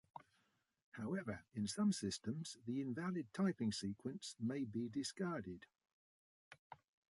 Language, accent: English, England English